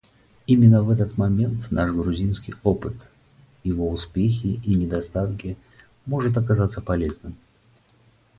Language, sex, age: Russian, male, 40-49